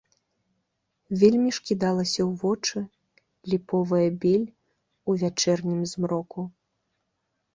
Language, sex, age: Belarusian, female, 30-39